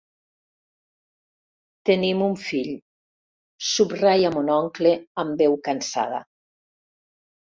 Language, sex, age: Catalan, female, 60-69